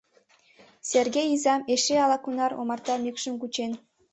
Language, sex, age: Mari, female, under 19